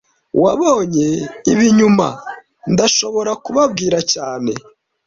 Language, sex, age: Kinyarwanda, male, 19-29